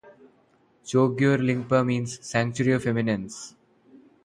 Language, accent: English, India and South Asia (India, Pakistan, Sri Lanka)